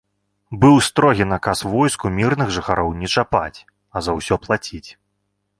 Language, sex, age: Belarusian, male, 19-29